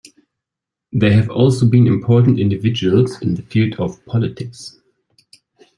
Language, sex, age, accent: English, male, 30-39, England English